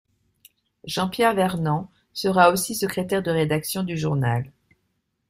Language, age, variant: French, 50-59, Français de métropole